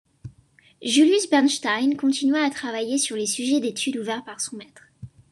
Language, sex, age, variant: French, female, under 19, Français de métropole